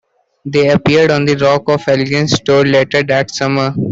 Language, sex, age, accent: English, male, 19-29, United States English